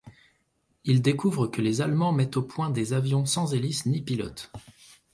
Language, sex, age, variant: French, male, 30-39, Français de métropole